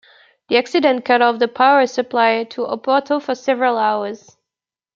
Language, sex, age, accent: English, female, 19-29, Canadian English